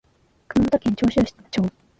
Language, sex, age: Japanese, female, 19-29